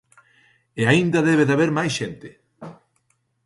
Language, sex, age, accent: Galician, male, 40-49, Central (gheada)